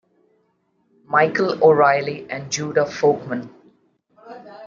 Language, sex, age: English, female, 30-39